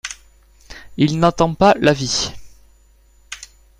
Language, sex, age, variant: French, male, 19-29, Français de métropole